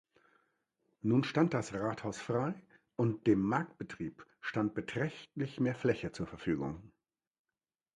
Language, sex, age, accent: German, male, 50-59, Deutschland Deutsch